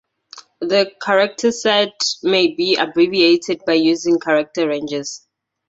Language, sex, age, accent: English, female, 30-39, Southern African (South Africa, Zimbabwe, Namibia)